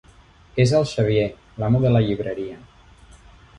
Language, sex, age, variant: Catalan, male, 40-49, Central